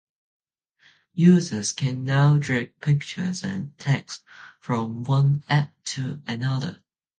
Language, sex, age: English, male, under 19